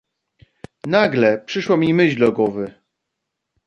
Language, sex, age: Polish, male, 40-49